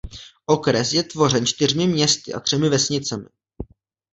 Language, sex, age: Czech, male, 19-29